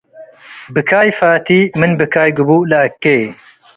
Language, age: Tigre, 19-29